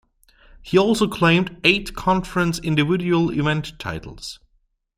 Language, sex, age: English, male, 19-29